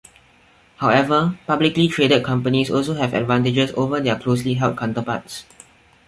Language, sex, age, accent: English, male, under 19, Singaporean English